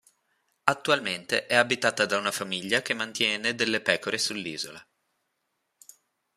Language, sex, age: Italian, male, under 19